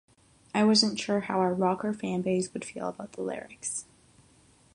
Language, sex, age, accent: English, female, 19-29, United States English; England English